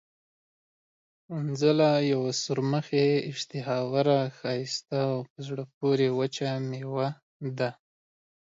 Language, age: Pashto, 19-29